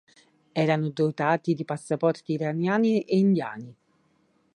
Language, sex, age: Italian, female, 40-49